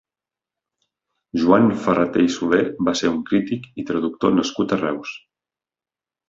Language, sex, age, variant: Catalan, male, 30-39, Nord-Occidental